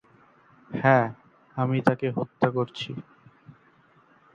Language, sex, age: Bengali, male, 19-29